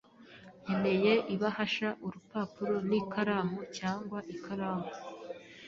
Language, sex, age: Kinyarwanda, female, 19-29